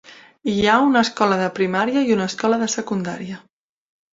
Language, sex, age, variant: Catalan, female, 30-39, Central